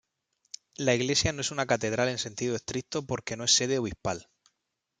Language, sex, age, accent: Spanish, male, 30-39, España: Sur peninsular (Andalucia, Extremadura, Murcia)